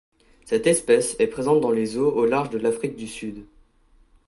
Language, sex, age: French, male, 19-29